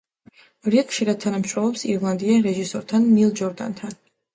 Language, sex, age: Georgian, female, 19-29